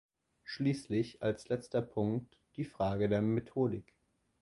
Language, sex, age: German, male, under 19